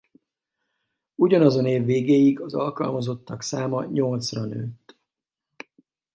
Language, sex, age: Hungarian, male, 50-59